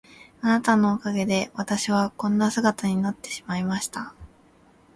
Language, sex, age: Japanese, female, 19-29